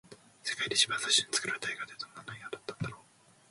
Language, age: Japanese, 19-29